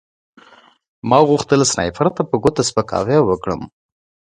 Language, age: Pashto, 19-29